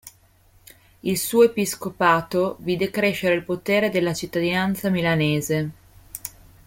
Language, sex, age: Italian, female, 19-29